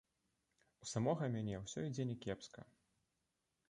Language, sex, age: Belarusian, male, 19-29